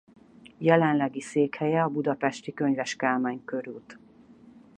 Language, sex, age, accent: Hungarian, female, 40-49, budapesti